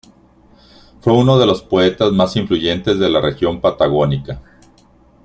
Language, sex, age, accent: Spanish, male, 50-59, México